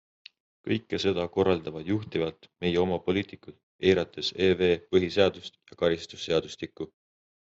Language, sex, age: Estonian, male, 19-29